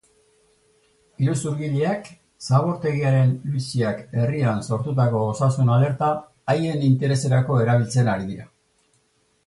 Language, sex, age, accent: Basque, male, 60-69, Erdialdekoa edo Nafarra (Gipuzkoa, Nafarroa)